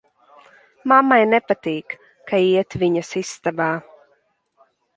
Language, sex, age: Latvian, female, 19-29